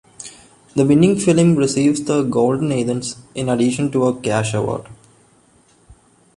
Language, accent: English, India and South Asia (India, Pakistan, Sri Lanka)